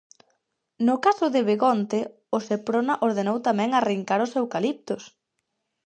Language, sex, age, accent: Galician, female, under 19, Central (gheada)